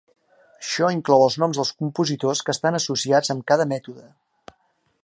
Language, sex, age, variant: Catalan, male, 50-59, Central